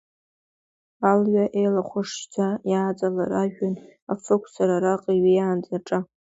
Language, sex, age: Abkhazian, female, 30-39